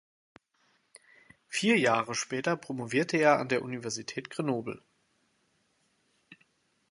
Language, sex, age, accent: German, male, 30-39, Deutschland Deutsch